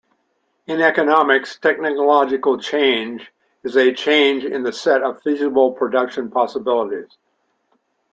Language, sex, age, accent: English, male, 70-79, Canadian English